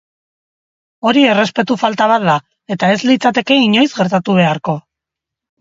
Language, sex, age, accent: Basque, female, 40-49, Erdialdekoa edo Nafarra (Gipuzkoa, Nafarroa)